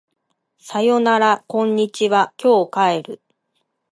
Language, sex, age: Japanese, female, 30-39